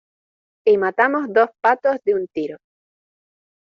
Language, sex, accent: Spanish, female, España: Islas Canarias